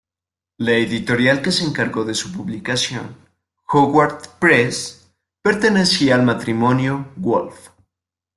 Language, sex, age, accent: Spanish, male, 19-29, México